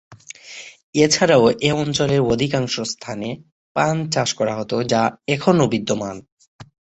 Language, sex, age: Bengali, male, 19-29